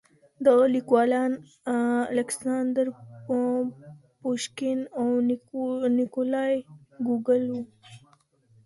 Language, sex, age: Pashto, female, under 19